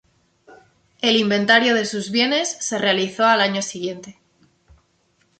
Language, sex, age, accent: Spanish, male, 30-39, España: Norte peninsular (Asturias, Castilla y León, Cantabria, País Vasco, Navarra, Aragón, La Rioja, Guadalajara, Cuenca)